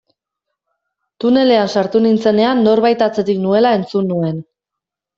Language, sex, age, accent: Basque, female, 19-29, Erdialdekoa edo Nafarra (Gipuzkoa, Nafarroa)